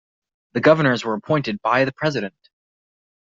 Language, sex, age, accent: English, male, 19-29, United States English